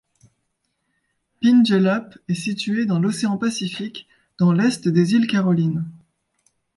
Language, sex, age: French, female, 30-39